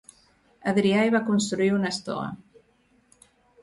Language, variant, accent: Catalan, Central, central